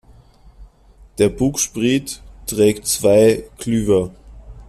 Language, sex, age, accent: German, male, 19-29, Österreichisches Deutsch